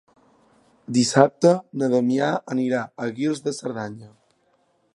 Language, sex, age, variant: Catalan, male, 19-29, Central